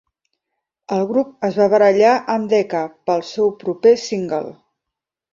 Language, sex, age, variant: Catalan, female, 50-59, Central